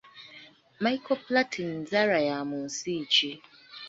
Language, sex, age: Ganda, female, 19-29